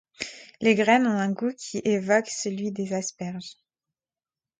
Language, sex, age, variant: French, female, 30-39, Français de métropole